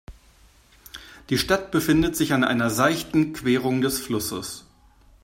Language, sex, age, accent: German, male, 50-59, Deutschland Deutsch